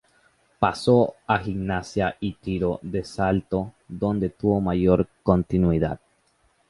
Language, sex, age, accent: Spanish, male, under 19, América central